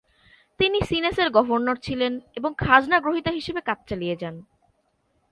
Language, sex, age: Bengali, female, 19-29